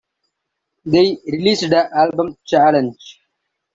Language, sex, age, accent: English, male, 19-29, India and South Asia (India, Pakistan, Sri Lanka)